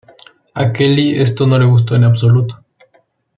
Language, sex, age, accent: Spanish, male, under 19, México